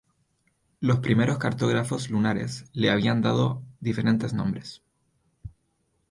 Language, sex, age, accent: Spanish, male, 19-29, Chileno: Chile, Cuyo